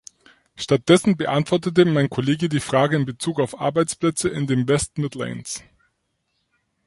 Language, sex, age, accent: German, male, 40-49, Deutschland Deutsch